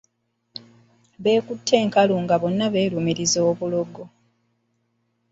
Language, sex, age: Ganda, female, 30-39